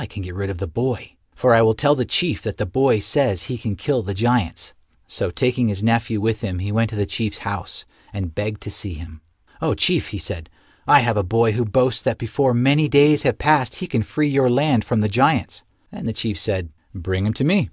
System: none